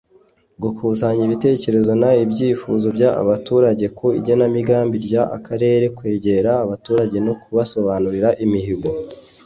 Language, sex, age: Kinyarwanda, male, 19-29